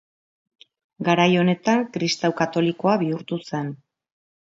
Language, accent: Basque, Mendebalekoa (Araba, Bizkaia, Gipuzkoako mendebaleko herri batzuk)